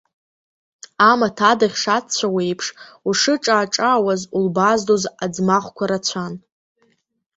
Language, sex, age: Abkhazian, female, under 19